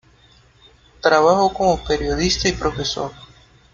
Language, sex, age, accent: Spanish, male, 19-29, México